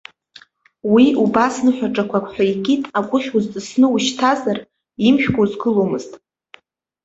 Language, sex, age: Abkhazian, female, 19-29